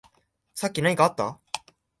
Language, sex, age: Japanese, male, 19-29